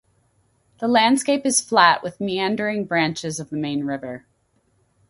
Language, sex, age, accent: English, female, 40-49, United States English